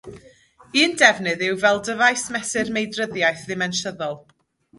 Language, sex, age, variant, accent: Welsh, female, 30-39, Mid Wales, Y Deyrnas Unedig Cymraeg